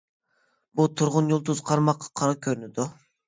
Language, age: Uyghur, 19-29